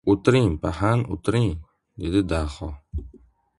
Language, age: Uzbek, 19-29